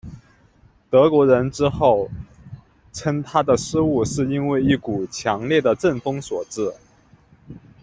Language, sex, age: Chinese, male, 30-39